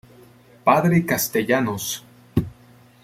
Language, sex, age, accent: Spanish, male, 19-29, América central